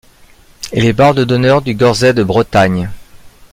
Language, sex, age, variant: French, male, 50-59, Français de métropole